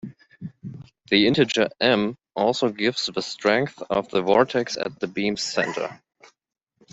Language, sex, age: English, male, 30-39